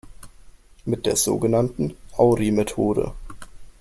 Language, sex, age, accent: German, male, under 19, Deutschland Deutsch